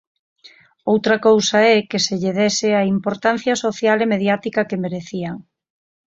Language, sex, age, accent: Galician, female, 30-39, Normativo (estándar)